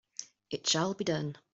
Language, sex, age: English, female, 30-39